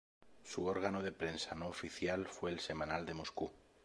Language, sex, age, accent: Spanish, male, 30-39, España: Sur peninsular (Andalucia, Extremadura, Murcia)